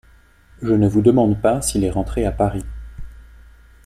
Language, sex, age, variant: French, male, 19-29, Français de métropole